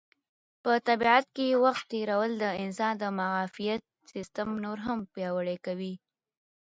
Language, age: Pashto, under 19